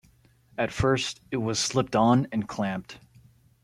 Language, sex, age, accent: English, male, 19-29, United States English